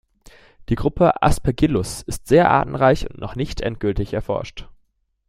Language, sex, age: German, male, 19-29